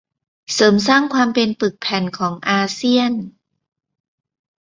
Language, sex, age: Thai, female, 50-59